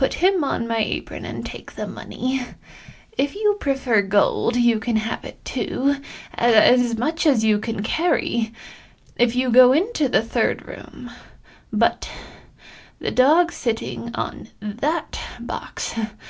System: none